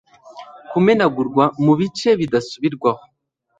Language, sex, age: Kinyarwanda, male, 19-29